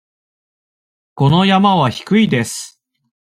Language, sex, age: Japanese, male, 30-39